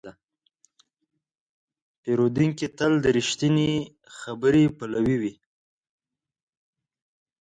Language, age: Pashto, 19-29